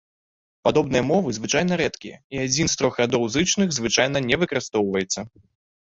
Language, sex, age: Belarusian, male, 19-29